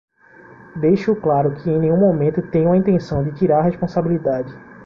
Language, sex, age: Portuguese, male, 30-39